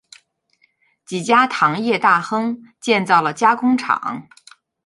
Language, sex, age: Chinese, female, 40-49